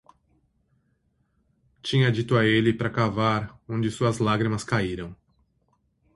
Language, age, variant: Portuguese, 50-59, Portuguese (Brasil)